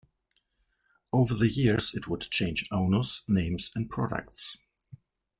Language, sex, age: English, male, 50-59